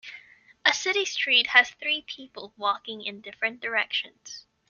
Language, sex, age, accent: English, female, 19-29, United States English